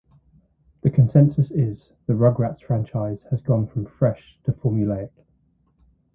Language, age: English, 40-49